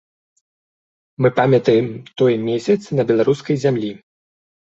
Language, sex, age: Belarusian, male, 19-29